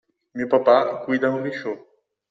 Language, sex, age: Italian, male, 19-29